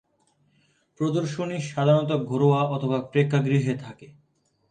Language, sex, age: Bengali, male, 19-29